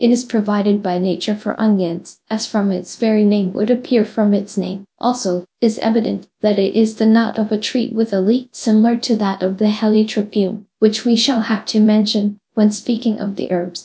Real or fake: fake